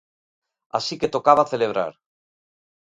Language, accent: Galician, Oriental (común en zona oriental)